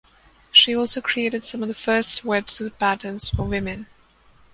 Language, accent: English, India and South Asia (India, Pakistan, Sri Lanka)